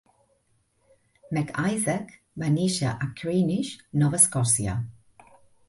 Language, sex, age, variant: Catalan, female, 40-49, Central